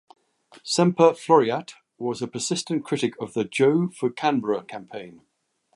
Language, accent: English, England English